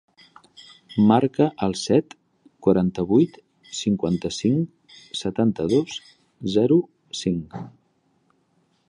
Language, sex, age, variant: Catalan, male, 50-59, Central